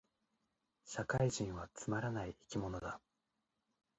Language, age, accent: Japanese, 19-29, 標準語